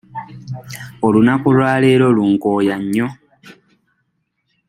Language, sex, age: Ganda, male, 19-29